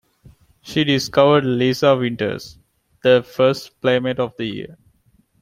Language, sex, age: English, male, 19-29